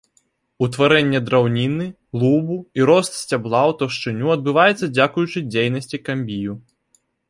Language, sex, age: Belarusian, male, 19-29